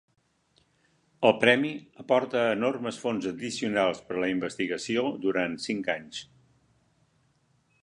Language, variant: Catalan, Central